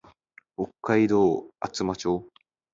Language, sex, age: Japanese, male, under 19